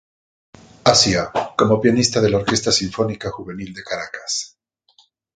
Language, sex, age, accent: Spanish, male, 50-59, Andino-Pacífico: Colombia, Perú, Ecuador, oeste de Bolivia y Venezuela andina